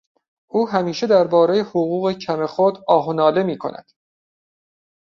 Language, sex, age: Persian, male, 40-49